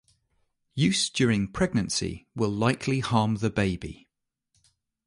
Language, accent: English, England English